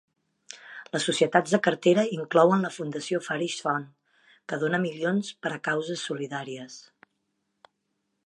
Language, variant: Catalan, Central